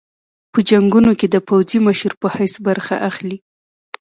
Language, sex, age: Pashto, female, 19-29